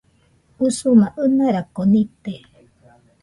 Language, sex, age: Nüpode Huitoto, female, 40-49